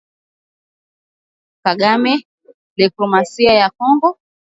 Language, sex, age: Swahili, female, 19-29